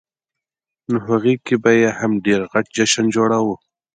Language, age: Pashto, 19-29